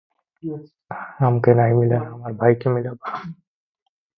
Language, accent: English, Southern African (South Africa, Zimbabwe, Namibia)